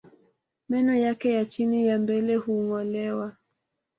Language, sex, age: Swahili, female, 19-29